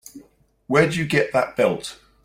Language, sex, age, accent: English, male, 30-39, England English